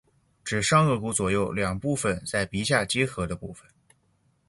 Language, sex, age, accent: Chinese, male, 19-29, 出生地：山西省